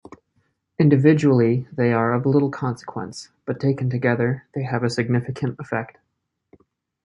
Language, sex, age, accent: English, male, 19-29, United States English